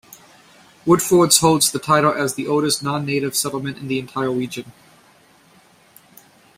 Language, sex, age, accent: English, male, 19-29, United States English